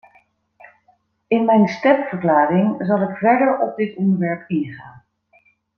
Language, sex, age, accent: Dutch, female, 40-49, Nederlands Nederlands